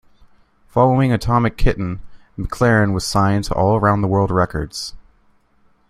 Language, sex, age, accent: English, male, 19-29, United States English